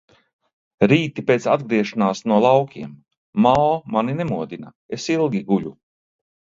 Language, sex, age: Latvian, male, 60-69